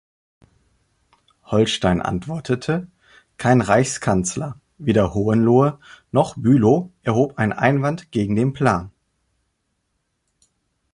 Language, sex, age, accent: German, male, 30-39, Deutschland Deutsch